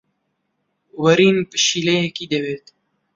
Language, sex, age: Central Kurdish, male, 19-29